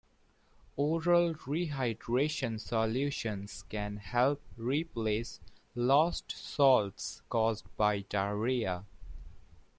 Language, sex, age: English, male, 19-29